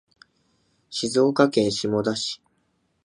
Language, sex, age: Japanese, male, 19-29